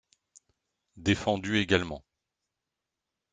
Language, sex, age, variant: French, male, 50-59, Français de métropole